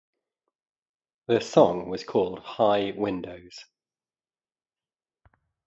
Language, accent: English, England English